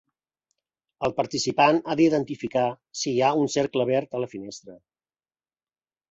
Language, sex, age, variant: Catalan, male, 40-49, Central